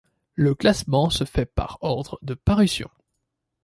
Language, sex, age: French, male, under 19